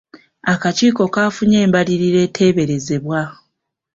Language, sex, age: Ganda, female, 19-29